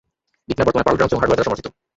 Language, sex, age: Bengali, male, 19-29